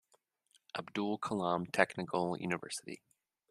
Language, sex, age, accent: English, male, 19-29, United States English